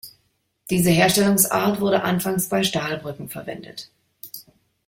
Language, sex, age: German, female, 30-39